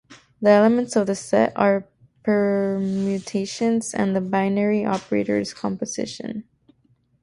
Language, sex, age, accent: English, female, 19-29, United States English